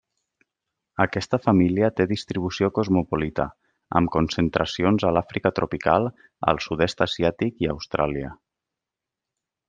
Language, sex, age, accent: Catalan, male, 30-39, valencià